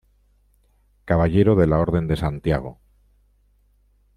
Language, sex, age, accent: Spanish, male, 50-59, España: Norte peninsular (Asturias, Castilla y León, Cantabria, País Vasco, Navarra, Aragón, La Rioja, Guadalajara, Cuenca)